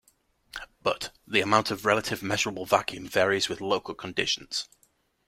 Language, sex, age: English, male, 19-29